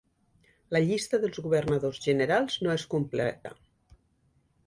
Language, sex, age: Catalan, female, 60-69